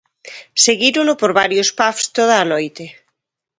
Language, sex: Galician, female